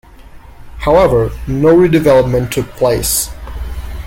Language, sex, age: English, male, under 19